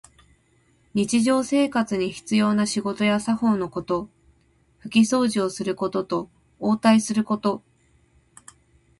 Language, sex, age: Japanese, female, 30-39